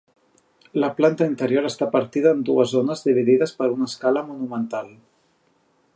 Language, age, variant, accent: Catalan, 30-39, Central, central